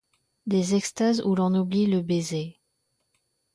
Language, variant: French, Français de métropole